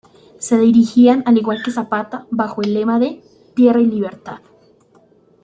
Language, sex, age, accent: Spanish, female, under 19, Andino-Pacífico: Colombia, Perú, Ecuador, oeste de Bolivia y Venezuela andina